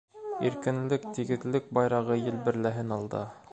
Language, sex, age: Bashkir, male, 30-39